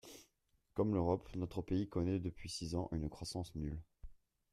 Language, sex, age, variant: French, male, 30-39, Français de métropole